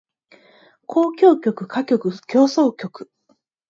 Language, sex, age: Japanese, female, 30-39